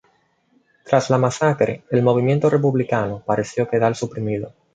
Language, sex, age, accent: Spanish, male, 19-29, Caribe: Cuba, Venezuela, Puerto Rico, República Dominicana, Panamá, Colombia caribeña, México caribeño, Costa del golfo de México